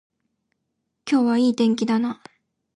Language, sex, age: Japanese, female, under 19